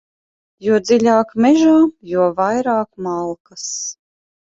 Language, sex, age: Latvian, female, 40-49